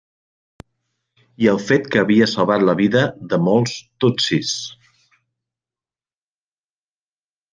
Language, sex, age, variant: Catalan, male, under 19, Central